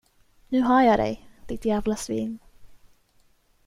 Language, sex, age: Swedish, female, 19-29